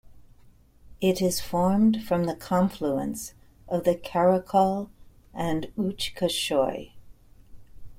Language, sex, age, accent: English, female, 60-69, United States English